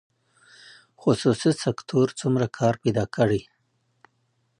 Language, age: Pashto, 40-49